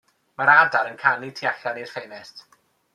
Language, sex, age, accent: Welsh, male, 19-29, Y Deyrnas Unedig Cymraeg